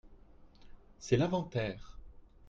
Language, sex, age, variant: French, male, 30-39, Français de métropole